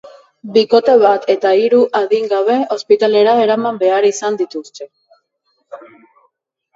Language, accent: Basque, Erdialdekoa edo Nafarra (Gipuzkoa, Nafarroa)